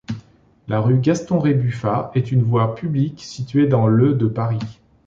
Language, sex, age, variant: French, male, 40-49, Français de métropole